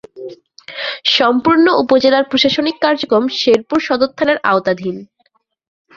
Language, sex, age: Bengali, female, 19-29